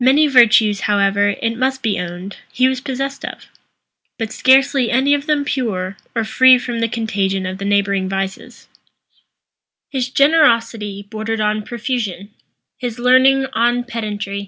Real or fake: real